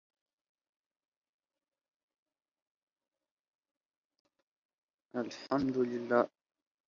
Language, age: Pashto, under 19